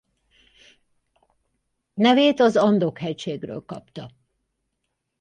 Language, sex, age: Hungarian, female, 70-79